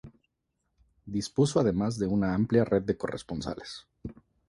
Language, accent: Spanish, México